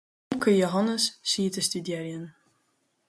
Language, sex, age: Western Frisian, female, under 19